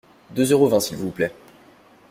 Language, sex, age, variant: French, male, 19-29, Français de métropole